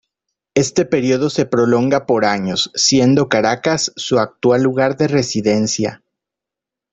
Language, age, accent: Spanish, 30-39, México